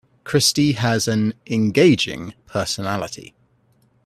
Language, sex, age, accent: English, male, 30-39, England English